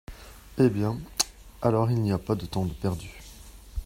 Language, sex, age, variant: French, male, 40-49, Français de métropole